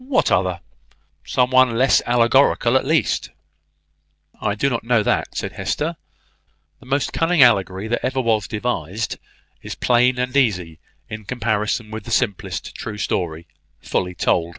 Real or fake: real